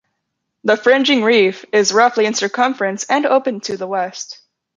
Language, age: English, 19-29